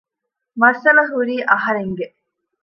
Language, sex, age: Divehi, female, 30-39